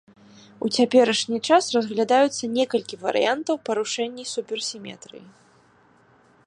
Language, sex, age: Belarusian, female, 30-39